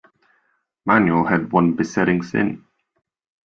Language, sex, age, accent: English, male, 19-29, England English